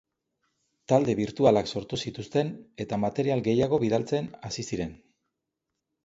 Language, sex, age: Basque, male, 50-59